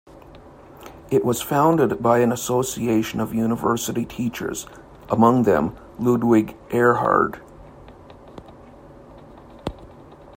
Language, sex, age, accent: English, male, 40-49, Canadian English